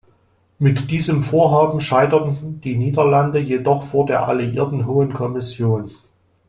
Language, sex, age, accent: German, male, 40-49, Deutschland Deutsch